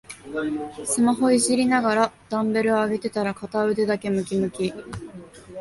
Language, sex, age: Japanese, female, 19-29